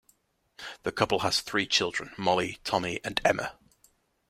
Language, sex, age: English, male, 19-29